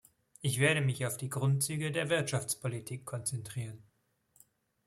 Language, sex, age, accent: German, male, 19-29, Schweizerdeutsch